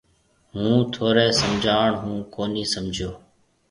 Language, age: Marwari (Pakistan), 30-39